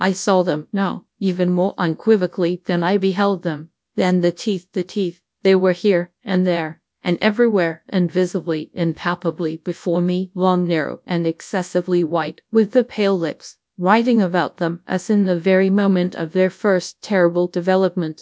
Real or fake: fake